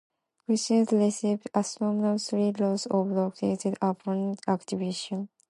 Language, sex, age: English, female, 19-29